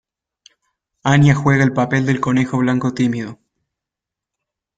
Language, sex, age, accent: Spanish, male, 19-29, Rioplatense: Argentina, Uruguay, este de Bolivia, Paraguay